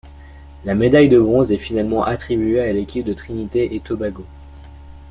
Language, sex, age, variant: French, male, under 19, Français de métropole